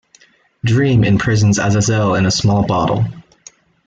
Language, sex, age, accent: English, male, 19-29, United States English